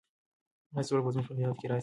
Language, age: Pashto, 19-29